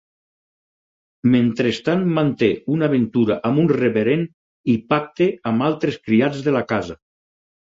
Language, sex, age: Catalan, male, 50-59